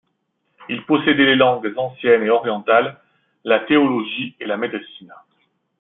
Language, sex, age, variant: French, male, 40-49, Français de métropole